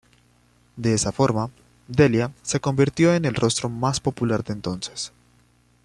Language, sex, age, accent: Spanish, male, 19-29, Andino-Pacífico: Colombia, Perú, Ecuador, oeste de Bolivia y Venezuela andina